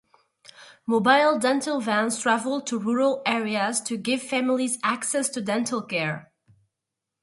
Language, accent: English, United States English